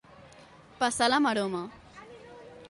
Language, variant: Catalan, Septentrional